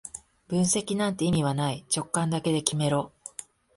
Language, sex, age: Japanese, female, 40-49